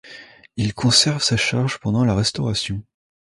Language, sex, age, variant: French, male, 19-29, Français de métropole